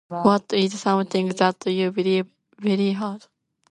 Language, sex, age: English, female, under 19